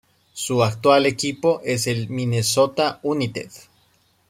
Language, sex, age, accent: Spanish, male, 30-39, Andino-Pacífico: Colombia, Perú, Ecuador, oeste de Bolivia y Venezuela andina